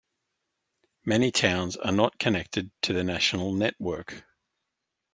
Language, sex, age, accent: English, male, 50-59, Australian English